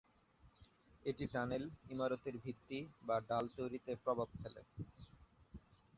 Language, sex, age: Bengali, male, 19-29